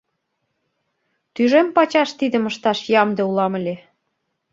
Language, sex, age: Mari, female, 40-49